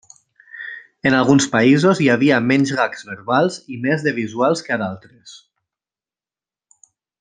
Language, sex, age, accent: Catalan, male, 19-29, valencià